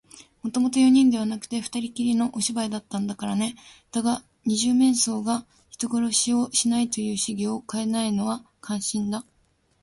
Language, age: Japanese, 19-29